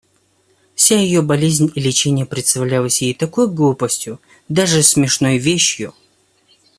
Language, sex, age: Russian, male, 19-29